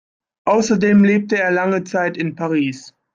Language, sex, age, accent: German, male, 40-49, Deutschland Deutsch